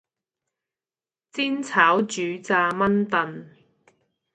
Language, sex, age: Cantonese, female, 19-29